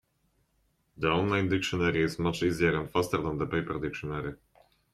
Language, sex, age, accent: English, male, under 19, Canadian English